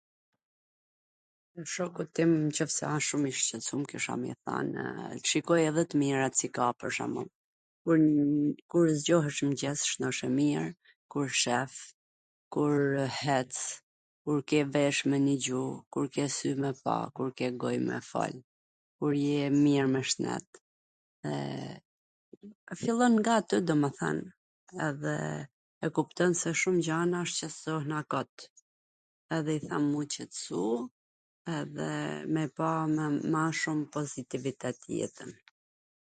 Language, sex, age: Gheg Albanian, female, 40-49